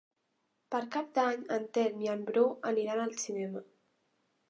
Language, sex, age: Catalan, female, under 19